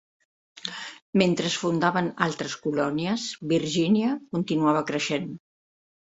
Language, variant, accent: Catalan, Central, central